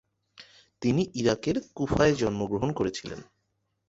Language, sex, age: Bengali, male, 30-39